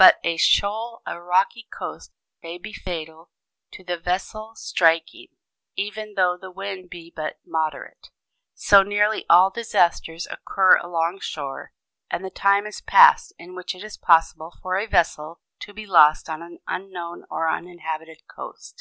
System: none